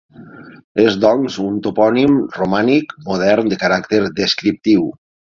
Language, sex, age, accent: Catalan, male, 50-59, valencià